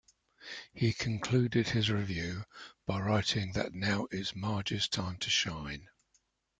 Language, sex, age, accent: English, male, 70-79, England English